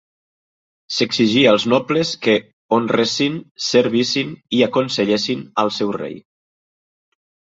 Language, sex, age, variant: Catalan, male, 50-59, Nord-Occidental